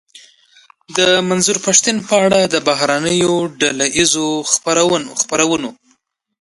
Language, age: Pashto, 19-29